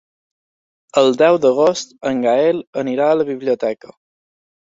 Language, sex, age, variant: Catalan, male, under 19, Balear